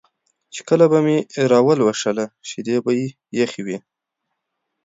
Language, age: Pashto, 19-29